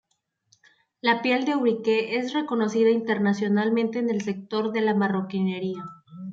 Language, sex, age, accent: Spanish, female, 30-39, Andino-Pacífico: Colombia, Perú, Ecuador, oeste de Bolivia y Venezuela andina